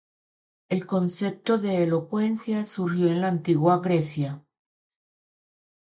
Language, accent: Spanish, Andino-Pacífico: Colombia, Perú, Ecuador, oeste de Bolivia y Venezuela andina